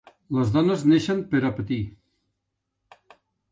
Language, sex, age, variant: Catalan, male, 60-69, Central